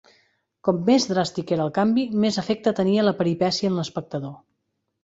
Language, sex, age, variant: Catalan, female, 30-39, Central